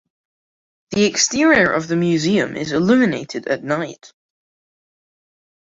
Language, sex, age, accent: English, male, under 19, Scottish English